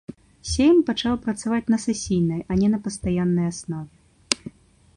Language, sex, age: Belarusian, female, 19-29